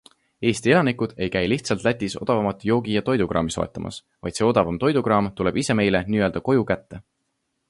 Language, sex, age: Estonian, male, 19-29